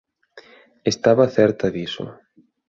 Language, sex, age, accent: Galician, male, 30-39, Normativo (estándar)